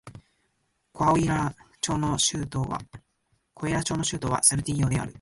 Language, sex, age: Japanese, male, 19-29